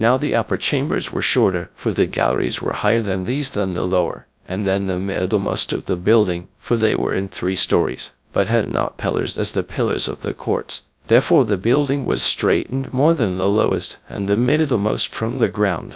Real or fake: fake